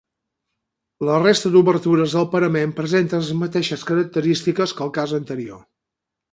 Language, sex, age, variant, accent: Catalan, male, 50-59, Balear, menorquí